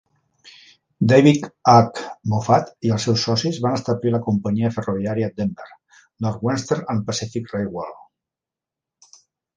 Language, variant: Catalan, Central